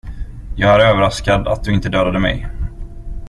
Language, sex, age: Swedish, male, 30-39